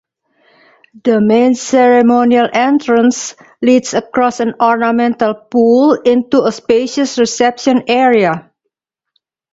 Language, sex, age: English, female, 40-49